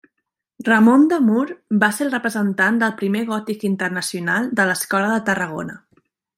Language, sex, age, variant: Catalan, female, 30-39, Central